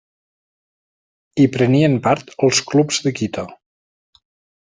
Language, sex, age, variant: Catalan, male, 50-59, Central